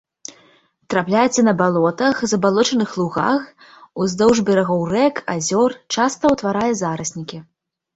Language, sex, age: Belarusian, female, 19-29